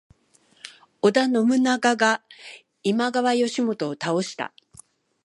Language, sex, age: Japanese, female, 60-69